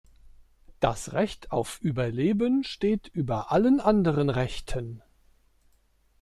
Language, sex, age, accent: German, male, 50-59, Deutschland Deutsch